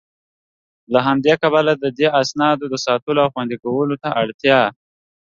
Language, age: Pashto, 19-29